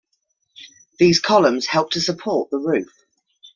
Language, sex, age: English, female, 30-39